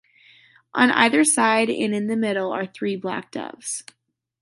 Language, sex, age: English, female, under 19